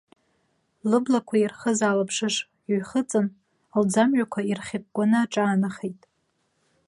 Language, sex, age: Abkhazian, female, 19-29